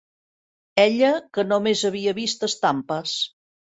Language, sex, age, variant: Catalan, female, 60-69, Central